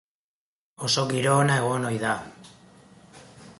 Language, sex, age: Basque, male, 50-59